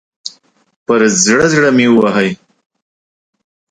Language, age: Pashto, 30-39